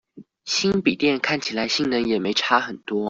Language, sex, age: Chinese, female, 19-29